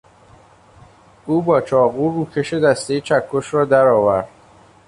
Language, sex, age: Persian, male, 19-29